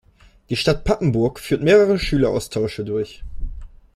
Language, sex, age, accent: German, male, 19-29, Deutschland Deutsch